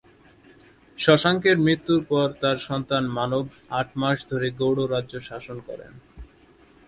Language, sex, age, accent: Bengali, male, 19-29, Standard Bengali